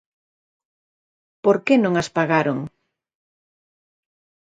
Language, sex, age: Galician, female, 50-59